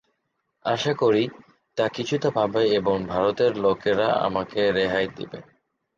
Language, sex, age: Bengali, male, 19-29